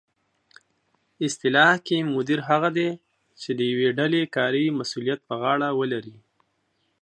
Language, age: Pashto, 19-29